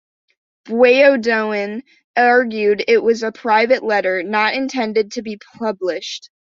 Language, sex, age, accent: English, female, under 19, United States English